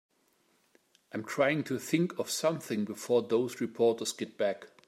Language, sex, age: English, male, 50-59